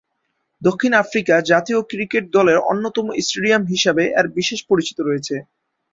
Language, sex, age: Bengali, male, 19-29